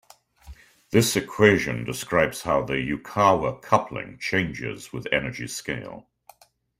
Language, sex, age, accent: English, male, 60-69, Canadian English